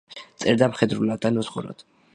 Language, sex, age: Georgian, male, under 19